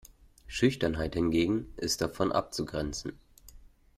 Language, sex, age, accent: German, male, 30-39, Deutschland Deutsch